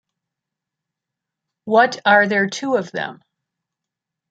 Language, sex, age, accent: English, female, 60-69, United States English